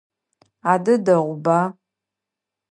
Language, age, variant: Adyghe, 40-49, Адыгабзэ (Кирил, пстэумэ зэдыряе)